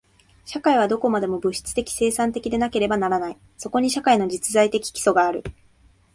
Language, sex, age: Japanese, female, 19-29